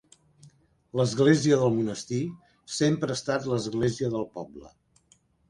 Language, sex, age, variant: Catalan, male, 60-69, Central